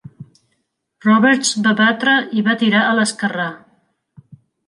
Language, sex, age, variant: Catalan, female, 40-49, Central